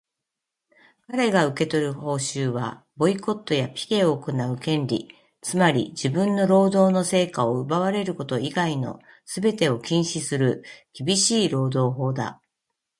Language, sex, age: Japanese, female, 60-69